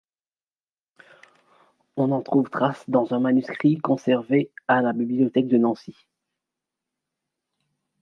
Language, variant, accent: French, Français des départements et régions d'outre-mer, Français de La Réunion